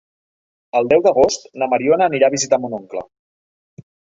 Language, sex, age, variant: Catalan, male, 40-49, Central